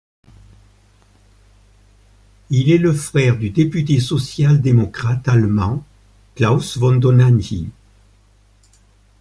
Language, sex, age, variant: French, male, 70-79, Français de métropole